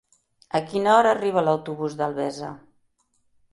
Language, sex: Catalan, female